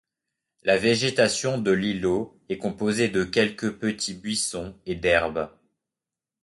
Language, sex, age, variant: French, male, 19-29, Français de métropole